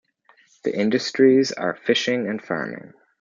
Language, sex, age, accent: English, male, under 19, Canadian English